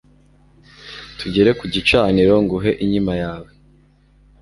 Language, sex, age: Kinyarwanda, male, 19-29